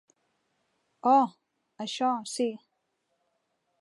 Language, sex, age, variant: Catalan, female, 19-29, Central